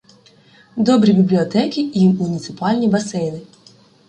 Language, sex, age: Ukrainian, female, 19-29